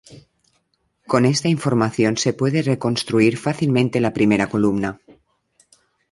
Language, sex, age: Spanish, female, 50-59